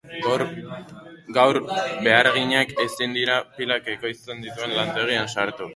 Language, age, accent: Basque, under 19, Erdialdekoa edo Nafarra (Gipuzkoa, Nafarroa)